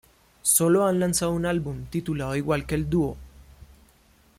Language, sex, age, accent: Spanish, male, 30-39, Andino-Pacífico: Colombia, Perú, Ecuador, oeste de Bolivia y Venezuela andina